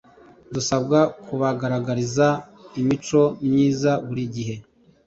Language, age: Kinyarwanda, 30-39